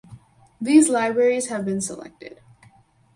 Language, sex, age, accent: English, female, under 19, United States English